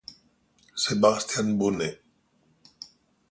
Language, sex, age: Italian, male, 60-69